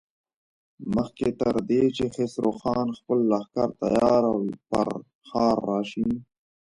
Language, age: Pashto, 19-29